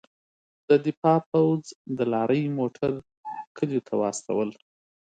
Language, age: Pashto, 30-39